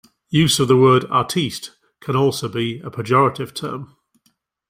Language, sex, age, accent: English, male, 50-59, England English